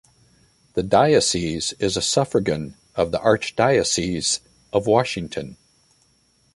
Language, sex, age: English, male, 60-69